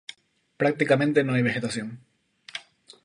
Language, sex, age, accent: Spanish, male, 19-29, España: Islas Canarias